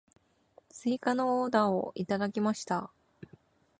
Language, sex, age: Japanese, female, 30-39